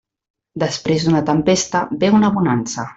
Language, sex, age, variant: Catalan, female, 40-49, Central